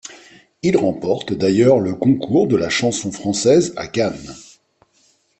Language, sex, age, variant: French, male, 50-59, Français de métropole